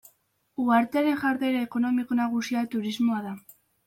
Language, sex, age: Basque, female, under 19